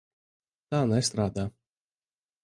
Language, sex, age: Latvian, male, 19-29